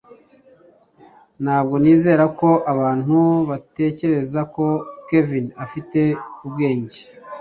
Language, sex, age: Kinyarwanda, female, 19-29